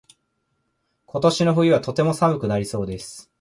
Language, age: Japanese, 19-29